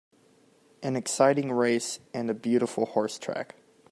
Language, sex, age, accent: English, male, under 19, United States English